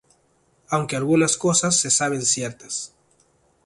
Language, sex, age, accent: Spanish, male, 19-29, Andino-Pacífico: Colombia, Perú, Ecuador, oeste de Bolivia y Venezuela andina